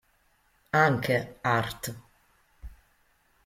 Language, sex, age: Italian, female, 40-49